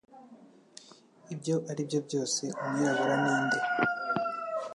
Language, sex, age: Kinyarwanda, male, 19-29